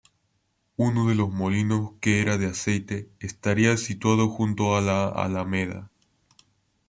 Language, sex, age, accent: Spanish, male, under 19, Andino-Pacífico: Colombia, Perú, Ecuador, oeste de Bolivia y Venezuela andina